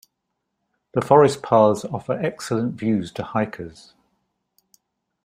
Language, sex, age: English, male, 60-69